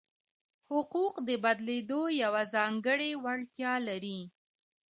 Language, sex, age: Pashto, female, 30-39